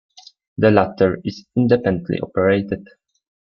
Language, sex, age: English, male, 19-29